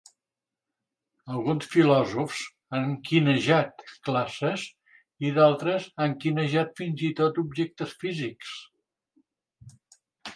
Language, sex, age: Catalan, male, 70-79